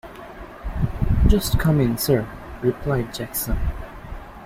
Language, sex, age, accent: English, male, under 19, United States English